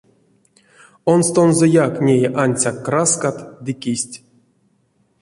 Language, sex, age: Erzya, male, 30-39